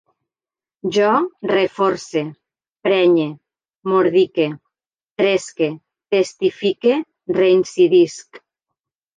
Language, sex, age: Catalan, female, 50-59